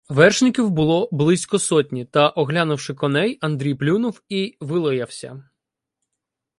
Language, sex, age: Ukrainian, male, 19-29